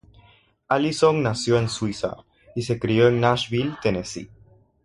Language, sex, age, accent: Spanish, male, under 19, Andino-Pacífico: Colombia, Perú, Ecuador, oeste de Bolivia y Venezuela andina